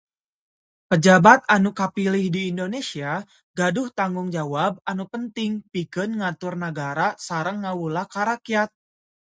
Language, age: Sundanese, 19-29